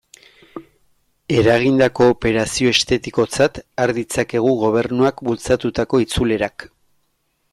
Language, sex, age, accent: Basque, male, 50-59, Erdialdekoa edo Nafarra (Gipuzkoa, Nafarroa)